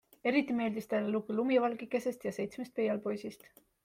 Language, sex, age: Estonian, female, 19-29